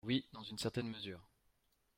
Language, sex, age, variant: French, male, 19-29, Français de métropole